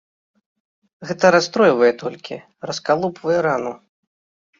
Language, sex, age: Belarusian, male, 30-39